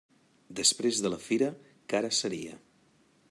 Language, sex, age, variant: Catalan, male, 40-49, Central